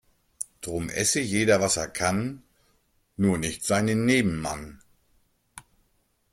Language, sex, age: German, male, 50-59